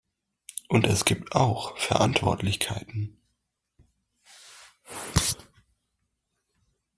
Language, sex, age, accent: German, male, under 19, Deutschland Deutsch